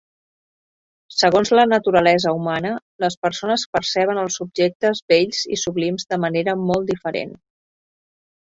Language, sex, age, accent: Catalan, female, 50-59, Català central